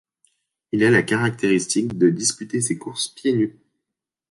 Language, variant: French, Français de métropole